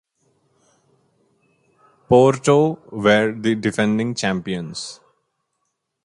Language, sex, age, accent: English, male, 19-29, India and South Asia (India, Pakistan, Sri Lanka)